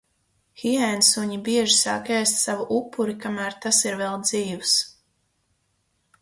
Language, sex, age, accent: Latvian, female, 19-29, Vidus dialekts